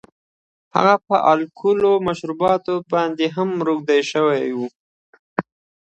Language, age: Pashto, under 19